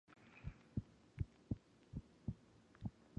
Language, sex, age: English, female, 19-29